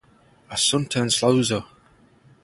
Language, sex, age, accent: English, male, 40-49, United States English; Irish English